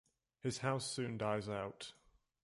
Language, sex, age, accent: English, male, 19-29, England English